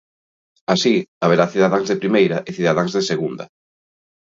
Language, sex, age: Galician, male, 30-39